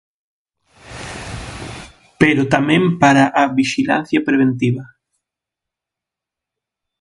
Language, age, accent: Galician, 19-29, Normativo (estándar)